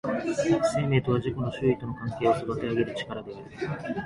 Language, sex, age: Japanese, male, 19-29